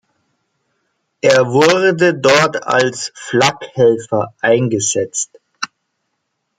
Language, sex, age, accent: German, male, 30-39, Deutschland Deutsch